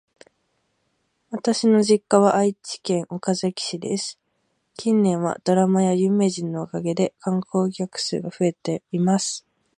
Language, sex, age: Japanese, female, 19-29